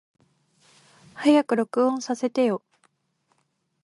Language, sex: Japanese, female